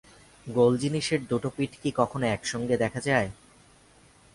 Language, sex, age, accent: Bengali, male, 19-29, শুদ্ধ